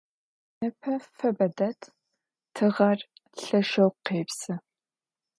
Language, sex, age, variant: Adyghe, female, 19-29, Адыгабзэ (Кирил, пстэумэ зэдыряе)